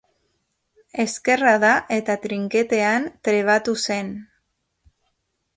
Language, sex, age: Basque, female, 40-49